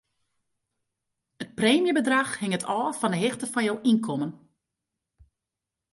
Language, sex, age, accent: Western Frisian, female, 30-39, Wâldfrysk